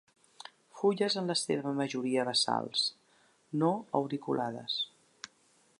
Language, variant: Catalan, Central